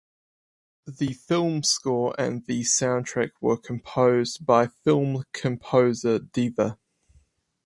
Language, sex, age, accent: English, male, 19-29, New Zealand English